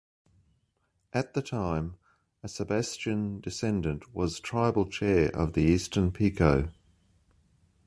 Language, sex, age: English, male, 50-59